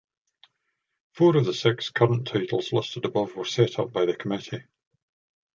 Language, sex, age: English, male, 60-69